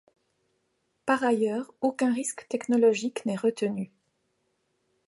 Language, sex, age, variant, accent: French, female, 40-49, Français d'Europe, Français de Suisse